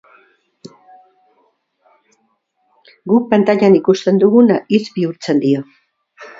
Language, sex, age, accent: Basque, female, 70-79, Mendebalekoa (Araba, Bizkaia, Gipuzkoako mendebaleko herri batzuk)